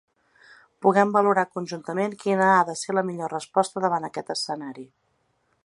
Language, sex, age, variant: Catalan, female, 40-49, Central